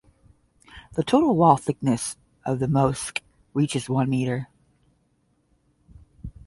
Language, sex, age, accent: English, female, 40-49, United States English; Midwestern